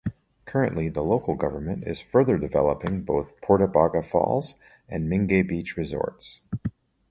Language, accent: English, United States English